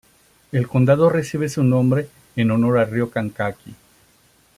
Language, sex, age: Spanish, male, 50-59